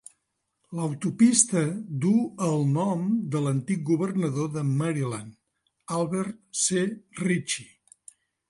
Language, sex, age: Catalan, male, 60-69